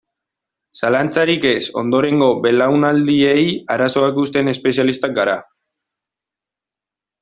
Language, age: Basque, 19-29